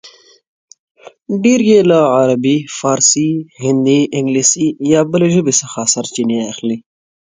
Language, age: Pashto, under 19